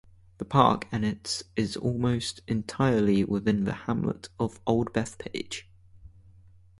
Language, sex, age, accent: English, male, 19-29, England English